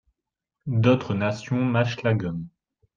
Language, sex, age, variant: French, male, 19-29, Français de métropole